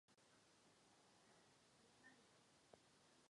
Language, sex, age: Czech, female, 30-39